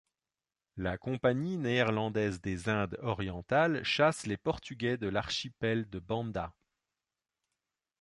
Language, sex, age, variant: French, male, 40-49, Français de métropole